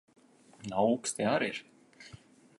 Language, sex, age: Latvian, male, 19-29